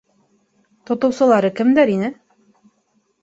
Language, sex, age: Bashkir, female, 19-29